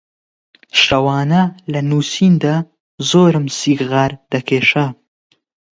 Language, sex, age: Central Kurdish, male, under 19